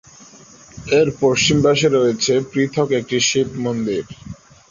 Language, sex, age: Bengali, male, 19-29